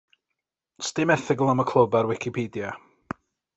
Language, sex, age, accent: Welsh, male, 30-39, Y Deyrnas Unedig Cymraeg